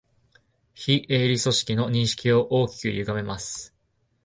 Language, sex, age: Japanese, male, 19-29